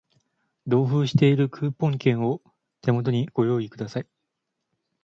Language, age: Japanese, 19-29